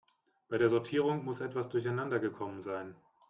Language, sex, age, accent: German, male, 19-29, Deutschland Deutsch